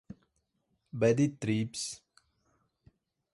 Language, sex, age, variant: Portuguese, male, 19-29, Portuguese (Brasil)